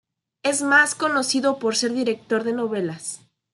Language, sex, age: Spanish, female, 19-29